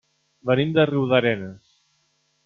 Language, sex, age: Catalan, male, 40-49